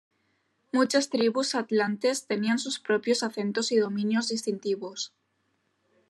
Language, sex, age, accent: Spanish, female, under 19, España: Norte peninsular (Asturias, Castilla y León, Cantabria, País Vasco, Navarra, Aragón, La Rioja, Guadalajara, Cuenca)